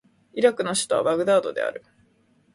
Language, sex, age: Japanese, female, 19-29